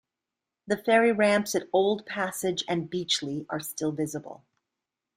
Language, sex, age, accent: English, female, 40-49, United States English